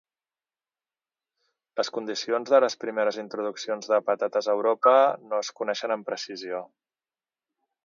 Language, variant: Catalan, Central